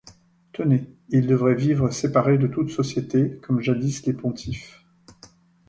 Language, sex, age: French, male, 50-59